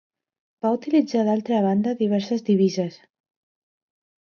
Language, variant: Catalan, Central